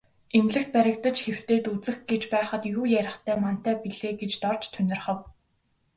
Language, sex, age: Mongolian, female, 19-29